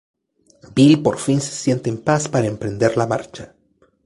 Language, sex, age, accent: Spanish, male, 19-29, Chileno: Chile, Cuyo